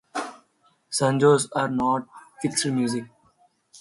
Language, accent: English, India and South Asia (India, Pakistan, Sri Lanka)